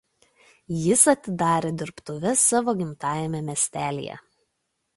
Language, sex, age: Lithuanian, female, 30-39